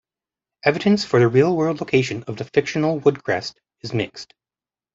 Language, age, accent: English, 30-39, Canadian English